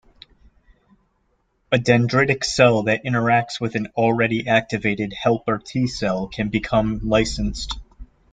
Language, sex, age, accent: English, male, 30-39, United States English